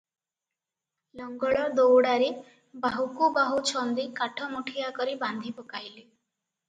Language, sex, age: Odia, female, 19-29